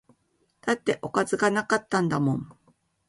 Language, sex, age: Japanese, female, 50-59